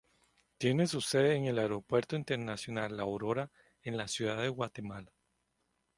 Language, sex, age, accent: Spanish, male, 30-39, América central